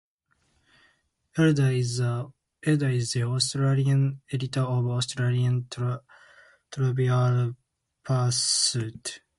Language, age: English, 19-29